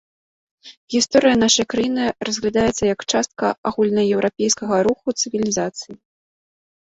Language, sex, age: Belarusian, female, 30-39